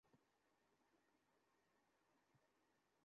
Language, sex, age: Bengali, male, 19-29